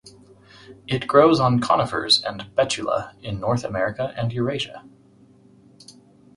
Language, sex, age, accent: English, male, 30-39, United States English